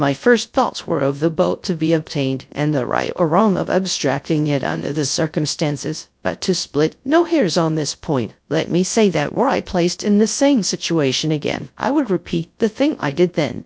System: TTS, GradTTS